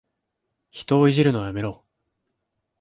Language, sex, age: Japanese, male, 19-29